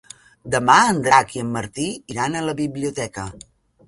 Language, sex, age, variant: Catalan, female, 50-59, Central